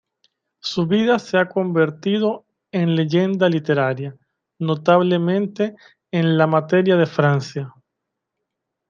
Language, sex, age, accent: Spanish, male, 30-39, Caribe: Cuba, Venezuela, Puerto Rico, República Dominicana, Panamá, Colombia caribeña, México caribeño, Costa del golfo de México